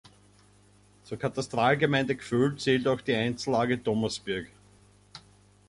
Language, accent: German, Österreichisches Deutsch